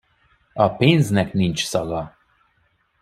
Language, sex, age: Hungarian, male, 30-39